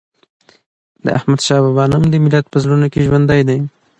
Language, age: Pashto, 19-29